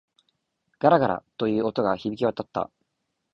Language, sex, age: Japanese, male, 19-29